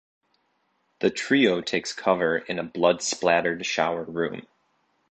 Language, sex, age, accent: English, male, 30-39, United States English